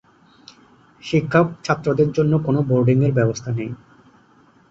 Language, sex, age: Bengali, male, 30-39